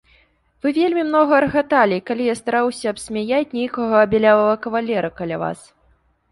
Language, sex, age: Belarusian, female, 19-29